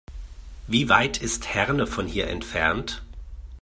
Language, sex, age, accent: German, male, 40-49, Deutschland Deutsch